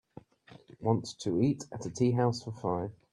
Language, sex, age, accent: English, male, 19-29, England English